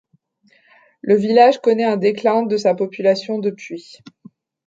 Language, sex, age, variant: French, female, 19-29, Français de métropole